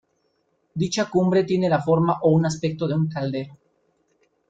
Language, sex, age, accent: Spanish, male, 19-29, México